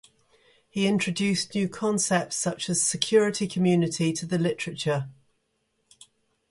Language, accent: English, England English